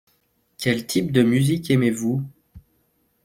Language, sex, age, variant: French, male, 30-39, Français de métropole